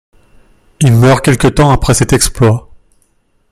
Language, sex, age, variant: French, male, 30-39, Français de métropole